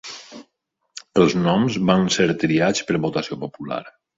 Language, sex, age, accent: Catalan, male, 40-49, valencià